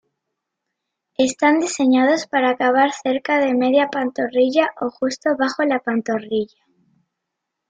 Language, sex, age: Spanish, female, 30-39